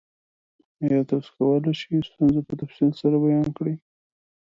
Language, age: Pashto, 19-29